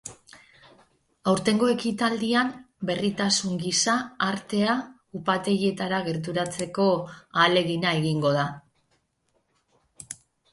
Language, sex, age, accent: Basque, female, 50-59, Erdialdekoa edo Nafarra (Gipuzkoa, Nafarroa)